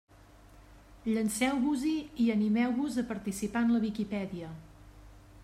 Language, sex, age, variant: Catalan, female, 40-49, Central